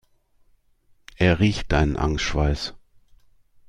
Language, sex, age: German, male, 50-59